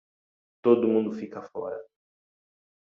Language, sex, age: Portuguese, male, 30-39